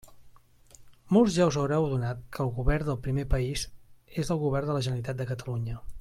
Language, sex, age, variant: Catalan, male, 40-49, Central